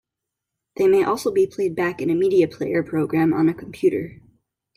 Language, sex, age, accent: English, female, 30-39, United States English